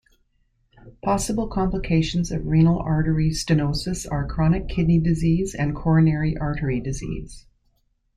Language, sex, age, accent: English, female, 60-69, Canadian English